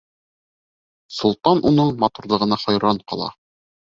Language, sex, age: Bashkir, male, 19-29